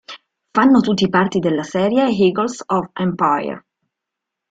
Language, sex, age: Italian, female, 40-49